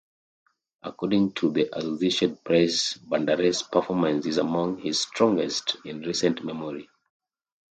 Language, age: English, 30-39